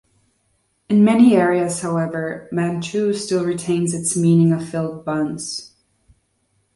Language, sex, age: English, female, 19-29